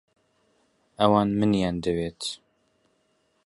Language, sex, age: Central Kurdish, male, 19-29